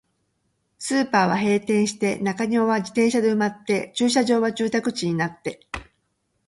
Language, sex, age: Japanese, female, 50-59